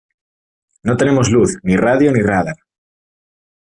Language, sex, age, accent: Spanish, male, 30-39, España: Norte peninsular (Asturias, Castilla y León, Cantabria, País Vasco, Navarra, Aragón, La Rioja, Guadalajara, Cuenca)